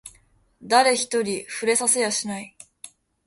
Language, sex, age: Japanese, female, under 19